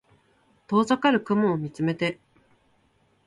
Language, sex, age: Japanese, female, 19-29